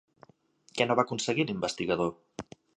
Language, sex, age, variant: Catalan, male, 50-59, Central